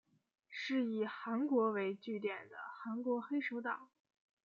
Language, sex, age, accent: Chinese, female, 19-29, 出生地：黑龙江省